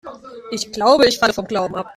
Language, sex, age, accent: German, female, 19-29, Deutschland Deutsch